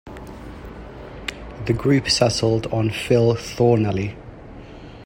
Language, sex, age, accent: English, male, 19-29, England English